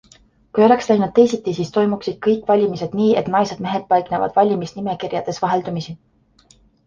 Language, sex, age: Estonian, female, 19-29